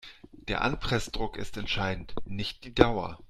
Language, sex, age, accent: German, male, 40-49, Deutschland Deutsch